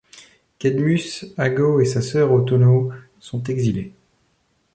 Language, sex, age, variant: French, male, 30-39, Français de métropole